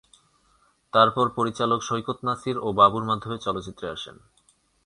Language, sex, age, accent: Bengali, male, 19-29, Bangladeshi